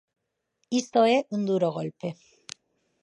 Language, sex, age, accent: Galician, female, 30-39, Normativo (estándar)